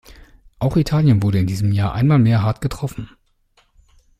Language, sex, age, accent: German, male, 30-39, Deutschland Deutsch